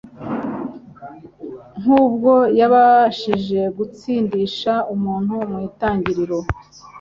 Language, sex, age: Kinyarwanda, male, 19-29